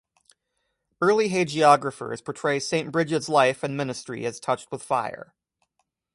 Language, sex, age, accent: English, male, 30-39, United States English